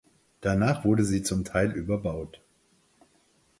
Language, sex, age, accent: German, male, 50-59, Deutschland Deutsch